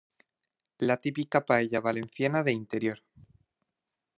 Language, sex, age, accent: Spanish, male, 19-29, España: Centro-Sur peninsular (Madrid, Toledo, Castilla-La Mancha)